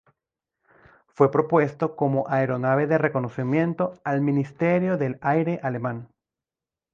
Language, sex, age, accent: Spanish, male, 30-39, Caribe: Cuba, Venezuela, Puerto Rico, República Dominicana, Panamá, Colombia caribeña, México caribeño, Costa del golfo de México